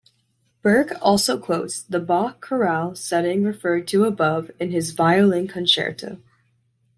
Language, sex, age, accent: English, female, 19-29, United States English